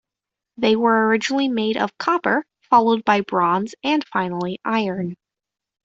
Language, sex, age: English, female, under 19